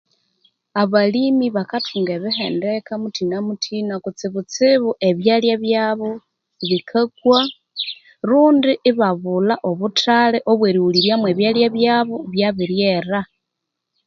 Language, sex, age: Konzo, female, 30-39